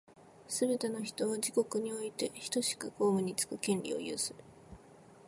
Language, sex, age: Japanese, female, 19-29